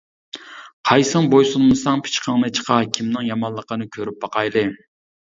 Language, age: Uyghur, 40-49